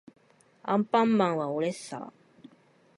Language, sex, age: Japanese, female, 30-39